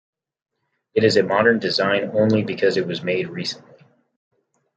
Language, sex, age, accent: English, male, 30-39, United States English